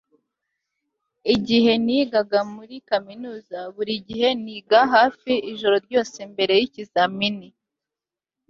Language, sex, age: Kinyarwanda, female, 19-29